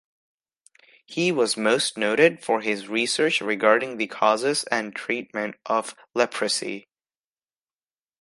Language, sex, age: English, male, under 19